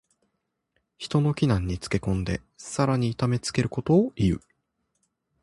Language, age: Japanese, 19-29